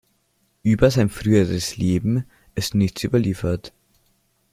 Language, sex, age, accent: German, male, 90+, Österreichisches Deutsch